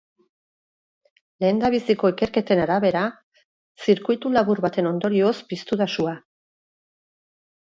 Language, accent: Basque, Mendebalekoa (Araba, Bizkaia, Gipuzkoako mendebaleko herri batzuk)